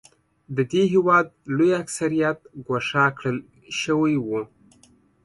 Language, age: Pashto, 30-39